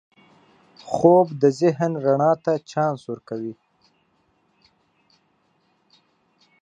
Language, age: Pashto, 30-39